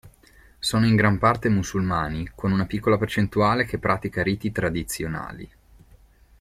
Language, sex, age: Italian, male, 30-39